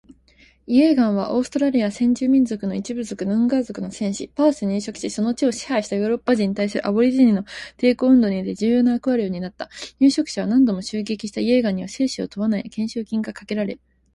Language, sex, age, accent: Japanese, female, 19-29, 標準語